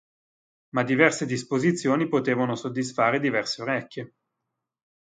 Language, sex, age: Italian, male, 40-49